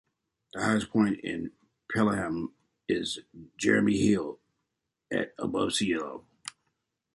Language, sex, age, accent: English, male, 50-59, United States English